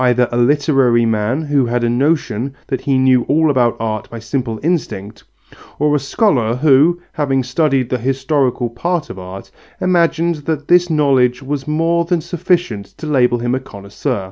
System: none